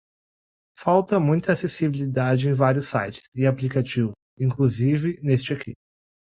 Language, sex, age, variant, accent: Portuguese, male, 19-29, Portuguese (Brasil), Gaucho